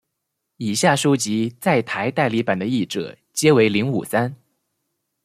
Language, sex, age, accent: Chinese, male, 19-29, 出生地：湖北省